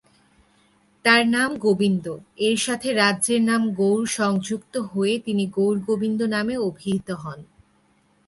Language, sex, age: Bengali, female, 19-29